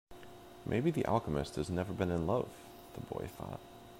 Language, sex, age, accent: English, male, 30-39, United States English